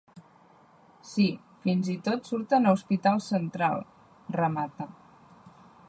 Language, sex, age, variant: Catalan, female, 30-39, Central